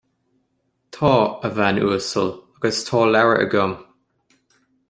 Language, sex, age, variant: Irish, male, 19-29, Gaeilge na Mumhan